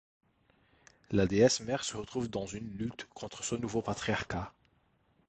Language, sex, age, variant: French, male, 19-29, Français de métropole